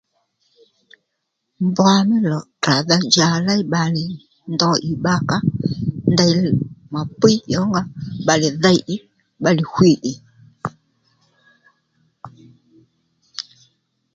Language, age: Lendu, 40-49